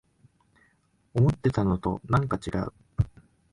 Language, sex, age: Japanese, male, 19-29